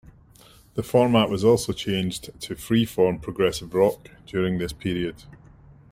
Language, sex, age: English, male, 50-59